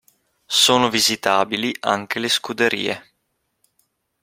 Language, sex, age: Italian, male, 19-29